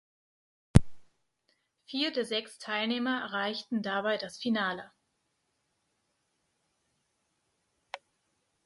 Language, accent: German, Deutschland Deutsch